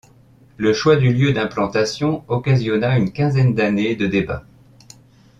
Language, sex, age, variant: French, male, 30-39, Français de métropole